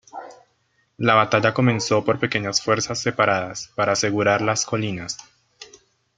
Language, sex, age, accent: Spanish, male, 19-29, Andino-Pacífico: Colombia, Perú, Ecuador, oeste de Bolivia y Venezuela andina